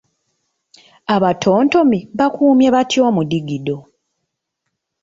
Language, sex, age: Ganda, female, 19-29